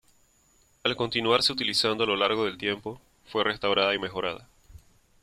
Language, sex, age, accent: Spanish, male, 30-39, Caribe: Cuba, Venezuela, Puerto Rico, República Dominicana, Panamá, Colombia caribeña, México caribeño, Costa del golfo de México